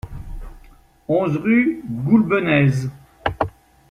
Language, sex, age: French, male, 60-69